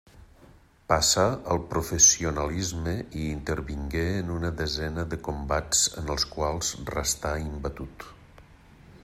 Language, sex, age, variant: Catalan, male, 50-59, Nord-Occidental